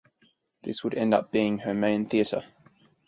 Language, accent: English, Australian English